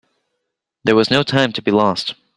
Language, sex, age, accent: English, male, under 19, United States English